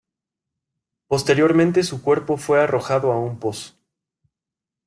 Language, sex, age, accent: Spanish, male, 19-29, México